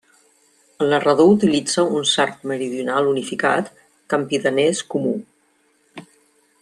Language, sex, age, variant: Catalan, female, 50-59, Central